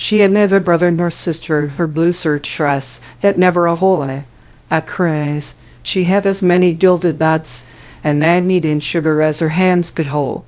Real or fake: fake